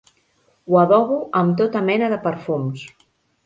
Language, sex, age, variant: Catalan, female, 50-59, Central